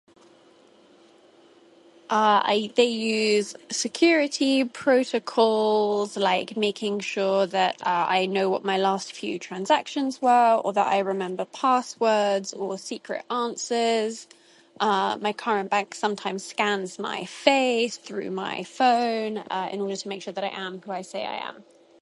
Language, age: English, 30-39